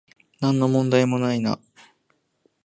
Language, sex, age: Japanese, male, 19-29